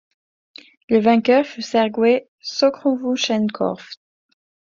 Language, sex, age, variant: French, female, 19-29, Français de métropole